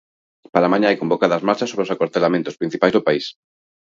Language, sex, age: Galician, male, 30-39